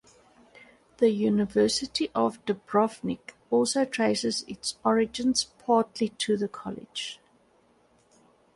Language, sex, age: English, female, 40-49